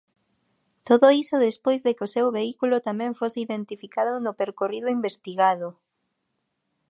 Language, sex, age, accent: Galician, female, 19-29, Oriental (común en zona oriental)